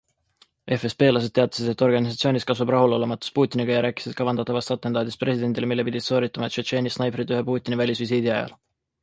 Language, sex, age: Estonian, male, 19-29